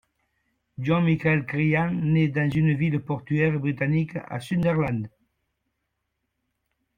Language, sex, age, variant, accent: French, male, 70-79, Français d'Amérique du Nord, Français du Canada